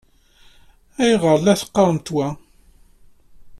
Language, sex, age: Kabyle, male, 40-49